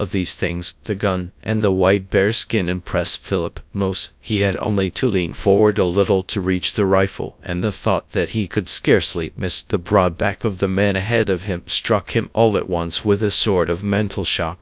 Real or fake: fake